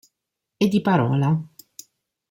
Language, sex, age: Italian, female, 30-39